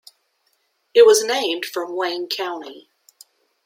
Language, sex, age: English, female, 40-49